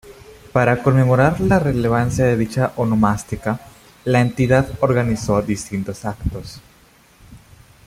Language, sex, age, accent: Spanish, male, under 19, México